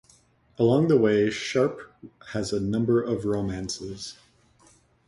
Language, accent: English, United States English